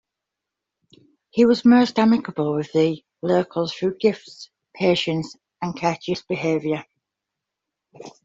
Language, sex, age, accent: English, female, 40-49, England English